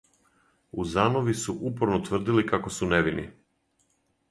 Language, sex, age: Serbian, male, 50-59